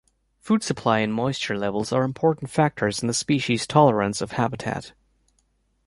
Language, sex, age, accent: English, male, 30-39, United States English